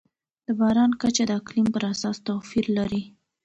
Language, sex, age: Pashto, female, 19-29